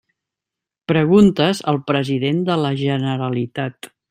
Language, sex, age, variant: Catalan, female, 19-29, Central